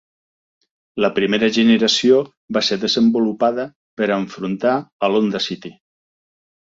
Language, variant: Catalan, Central